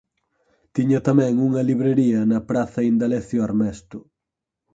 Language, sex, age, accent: Galician, male, 30-39, Normativo (estándar)